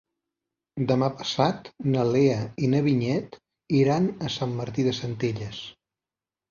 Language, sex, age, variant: Catalan, male, 40-49, Central